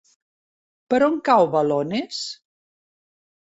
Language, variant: Catalan, Central